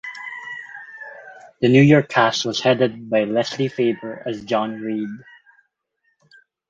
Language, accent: English, Filipino